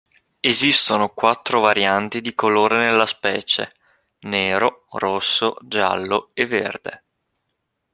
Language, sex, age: Italian, male, 19-29